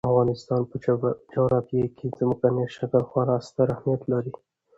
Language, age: Pashto, 19-29